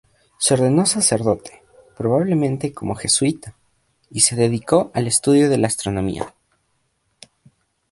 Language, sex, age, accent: Spanish, male, under 19, Andino-Pacífico: Colombia, Perú, Ecuador, oeste de Bolivia y Venezuela andina